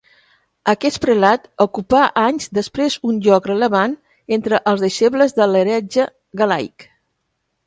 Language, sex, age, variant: Catalan, female, 70-79, Central